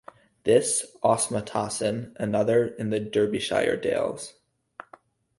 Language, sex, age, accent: English, male, 19-29, United States English